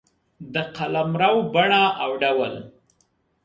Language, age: Pashto, 19-29